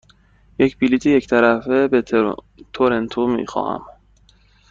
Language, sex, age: Persian, male, 19-29